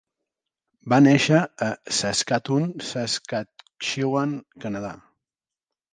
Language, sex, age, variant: Catalan, male, 40-49, Central